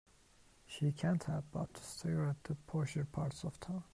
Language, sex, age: English, male, 19-29